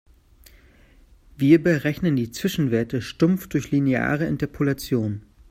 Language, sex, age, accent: German, male, 30-39, Deutschland Deutsch